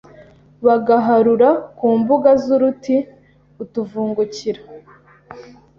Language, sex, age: Kinyarwanda, female, 19-29